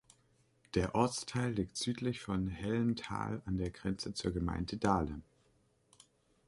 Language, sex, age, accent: German, male, under 19, Deutschland Deutsch